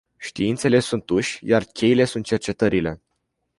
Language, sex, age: Romanian, male, 19-29